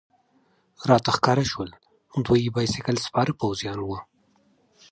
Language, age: Pashto, 19-29